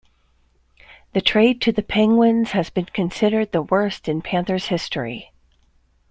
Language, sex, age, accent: English, female, 50-59, United States English